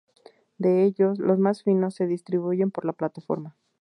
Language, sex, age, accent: Spanish, female, 19-29, México